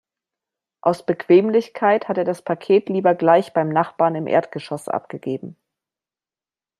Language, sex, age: German, female, 40-49